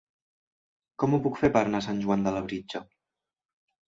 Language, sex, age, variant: Catalan, male, 19-29, Central